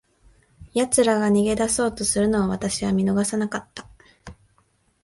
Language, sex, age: Japanese, female, 19-29